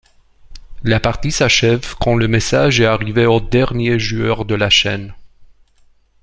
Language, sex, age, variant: French, male, 30-39, Français d'Europe